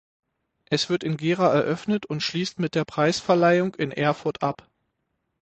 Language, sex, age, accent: German, male, 30-39, Deutschland Deutsch